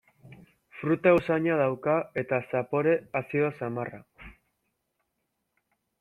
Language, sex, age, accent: Basque, male, under 19, Mendebalekoa (Araba, Bizkaia, Gipuzkoako mendebaleko herri batzuk)